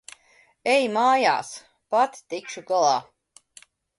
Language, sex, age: Latvian, female, 50-59